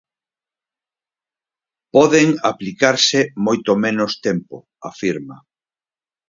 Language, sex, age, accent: Galician, male, 50-59, Normativo (estándar)